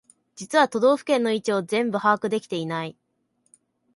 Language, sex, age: Japanese, male, 19-29